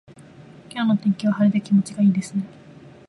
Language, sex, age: Japanese, female, 19-29